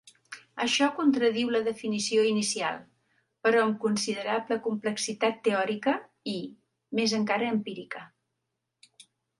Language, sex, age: Catalan, female, 60-69